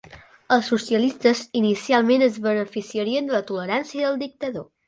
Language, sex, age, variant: Catalan, male, under 19, Central